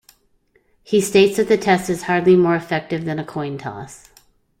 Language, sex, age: English, female, 50-59